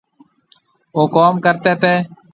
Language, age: Marwari (Pakistan), 40-49